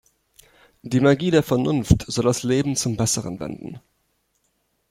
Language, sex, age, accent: German, male, 19-29, Deutschland Deutsch